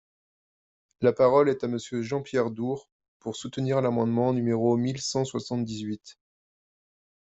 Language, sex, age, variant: French, male, 30-39, Français de métropole